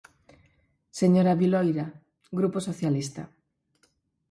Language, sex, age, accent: Galician, female, 40-49, Normativo (estándar)